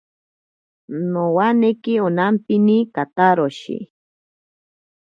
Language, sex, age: Ashéninka Perené, female, 30-39